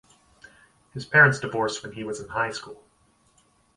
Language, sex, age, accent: English, male, 30-39, Canadian English